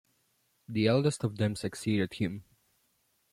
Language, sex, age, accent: English, male, under 19, United States English